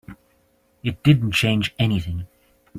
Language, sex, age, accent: English, male, 30-39, Irish English